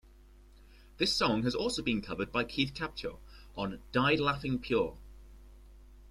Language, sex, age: English, male, under 19